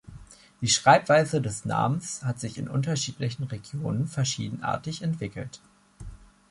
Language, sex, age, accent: German, male, 19-29, Deutschland Deutsch